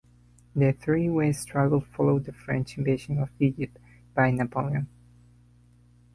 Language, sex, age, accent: English, male, under 19, United States English